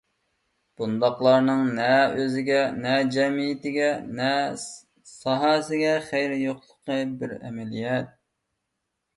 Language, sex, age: Uyghur, male, 30-39